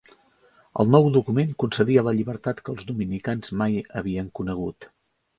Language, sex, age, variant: Catalan, male, 50-59, Central